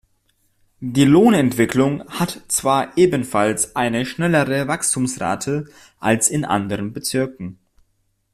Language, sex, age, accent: German, male, 19-29, Deutschland Deutsch